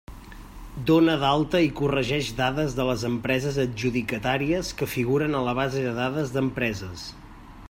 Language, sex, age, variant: Catalan, male, 30-39, Central